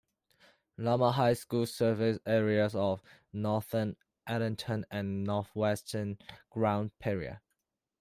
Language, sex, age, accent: English, male, 19-29, Hong Kong English